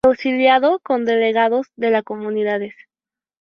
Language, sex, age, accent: Spanish, female, 19-29, México